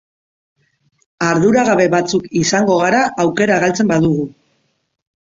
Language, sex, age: Basque, female, 40-49